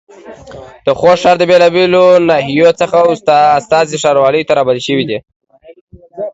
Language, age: Pashto, 19-29